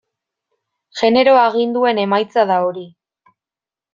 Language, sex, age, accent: Basque, female, 19-29, Mendebalekoa (Araba, Bizkaia, Gipuzkoako mendebaleko herri batzuk)